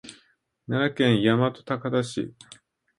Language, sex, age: Japanese, male, 50-59